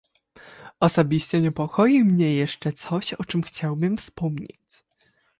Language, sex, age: Polish, female, 19-29